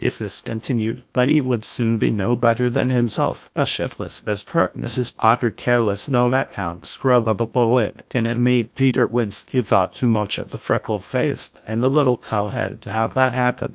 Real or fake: fake